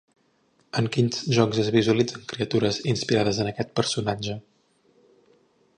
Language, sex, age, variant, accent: Catalan, male, 19-29, Central, central